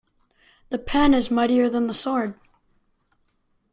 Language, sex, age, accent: English, male, under 19, United States English